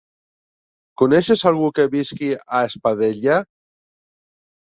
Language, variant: Catalan, Central